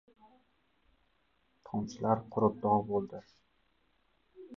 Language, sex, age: Uzbek, male, 19-29